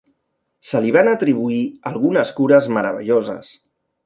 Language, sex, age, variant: Catalan, male, 30-39, Central